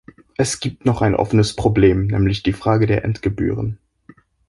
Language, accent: German, Deutschland Deutsch